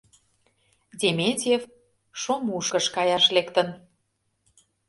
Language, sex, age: Mari, female, 30-39